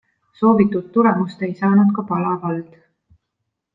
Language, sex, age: Estonian, female, 30-39